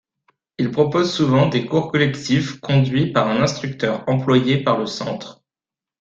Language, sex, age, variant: French, male, 19-29, Français de métropole